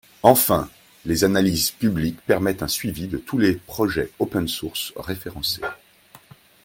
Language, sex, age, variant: French, male, 40-49, Français de métropole